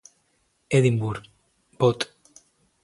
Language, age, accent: Spanish, 19-29, España: Islas Canarias